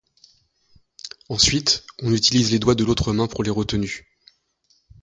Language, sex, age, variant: French, male, 40-49, Français de métropole